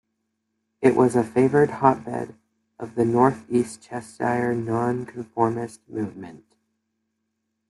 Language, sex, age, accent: English, male, under 19, United States English